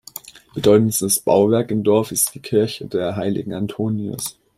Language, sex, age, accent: German, male, under 19, Deutschland Deutsch